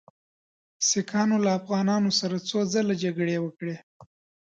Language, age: Pashto, 30-39